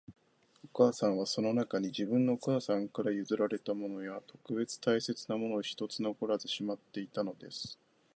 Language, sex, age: Japanese, male, 19-29